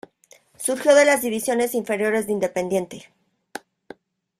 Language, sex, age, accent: Spanish, female, 40-49, México